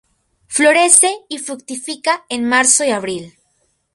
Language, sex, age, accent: Spanish, female, under 19, Andino-Pacífico: Colombia, Perú, Ecuador, oeste de Bolivia y Venezuela andina